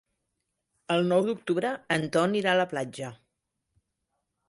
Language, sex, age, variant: Catalan, female, 50-59, Central